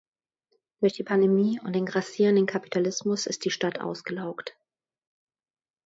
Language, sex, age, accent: German, female, 30-39, Hochdeutsch